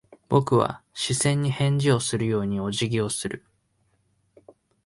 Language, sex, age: Japanese, male, 19-29